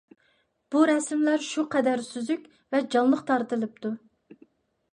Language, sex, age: Uyghur, female, 40-49